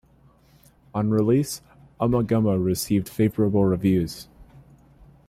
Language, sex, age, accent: English, male, 19-29, United States English